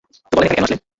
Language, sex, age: Bengali, male, 19-29